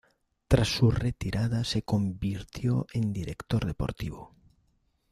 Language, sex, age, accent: Spanish, male, 50-59, España: Norte peninsular (Asturias, Castilla y León, Cantabria, País Vasco, Navarra, Aragón, La Rioja, Guadalajara, Cuenca)